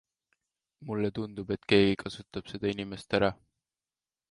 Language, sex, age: Estonian, male, 19-29